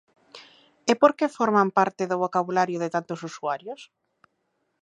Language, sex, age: Galician, female, 30-39